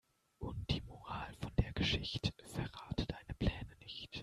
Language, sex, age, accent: German, male, 19-29, Deutschland Deutsch